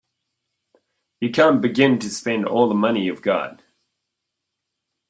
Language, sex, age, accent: English, male, 40-49, United States English